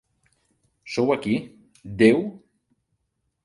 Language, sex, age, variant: Catalan, male, 50-59, Central